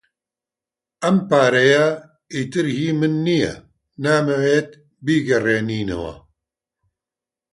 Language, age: Central Kurdish, 60-69